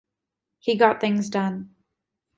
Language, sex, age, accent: English, female, 19-29, United States English